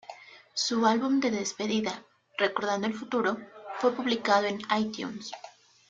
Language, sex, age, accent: Spanish, female, 19-29, México